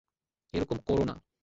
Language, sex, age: Bengali, male, 19-29